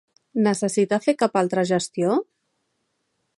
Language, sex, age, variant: Catalan, female, 40-49, Central